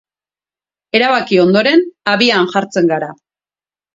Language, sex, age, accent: Basque, female, 40-49, Erdialdekoa edo Nafarra (Gipuzkoa, Nafarroa)